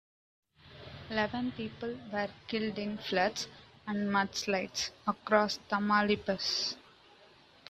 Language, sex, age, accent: English, female, 19-29, United States English